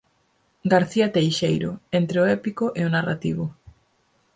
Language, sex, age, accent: Galician, female, 19-29, Normativo (estándar)